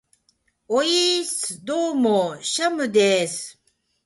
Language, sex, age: Japanese, female, 50-59